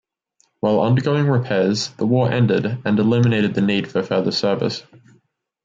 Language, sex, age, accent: English, male, under 19, Australian English